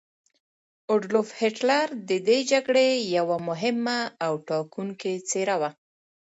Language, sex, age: Pashto, female, 30-39